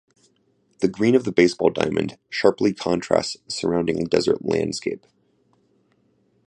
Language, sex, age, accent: English, male, 19-29, United States English